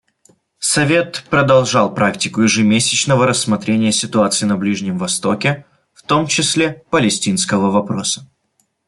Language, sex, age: Russian, male, 19-29